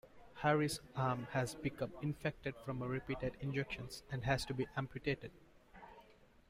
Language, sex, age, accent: English, male, 19-29, India and South Asia (India, Pakistan, Sri Lanka)